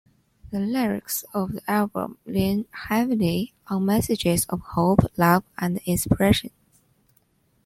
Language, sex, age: English, female, 30-39